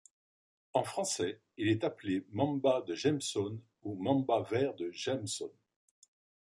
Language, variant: French, Français de métropole